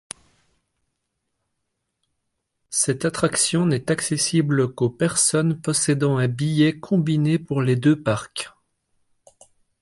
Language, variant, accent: French, Français d'Europe, Français de Belgique